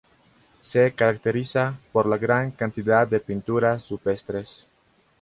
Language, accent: Spanish, Andino-Pacífico: Colombia, Perú, Ecuador, oeste de Bolivia y Venezuela andina